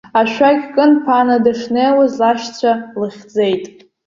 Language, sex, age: Abkhazian, female, under 19